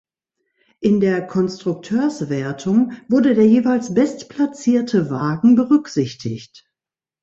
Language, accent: German, Deutschland Deutsch